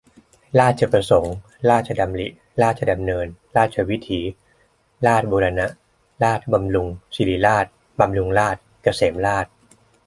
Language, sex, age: Thai, male, 30-39